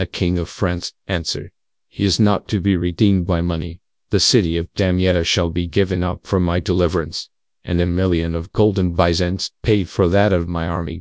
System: TTS, GradTTS